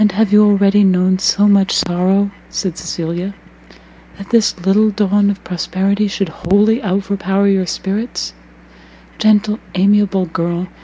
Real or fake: real